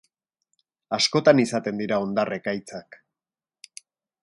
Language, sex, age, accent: Basque, male, 50-59, Erdialdekoa edo Nafarra (Gipuzkoa, Nafarroa)